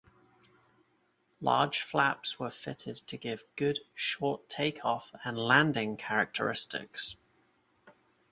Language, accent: English, England English